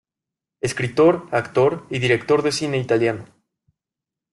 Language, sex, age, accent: Spanish, male, 19-29, México